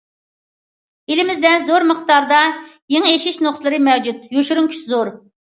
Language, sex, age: Uyghur, female, 40-49